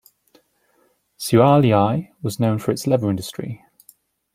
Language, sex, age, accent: English, male, 19-29, England English